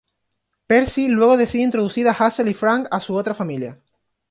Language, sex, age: Spanish, male, 19-29